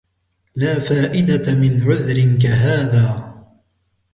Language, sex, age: Arabic, male, 19-29